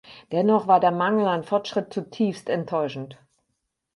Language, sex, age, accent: German, female, 50-59, Deutschland Deutsch